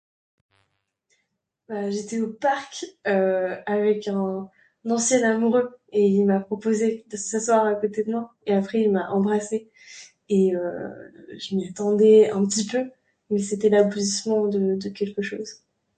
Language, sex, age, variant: French, male, 19-29, Français de métropole